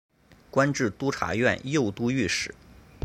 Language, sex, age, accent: Chinese, male, 30-39, 出生地：河南省